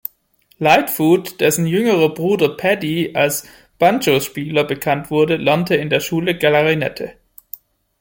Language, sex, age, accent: German, male, 19-29, Deutschland Deutsch